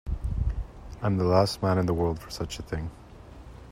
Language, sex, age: English, male, 30-39